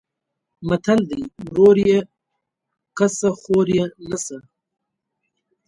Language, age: Pashto, 19-29